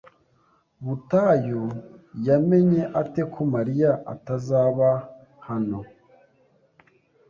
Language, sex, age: Kinyarwanda, male, 19-29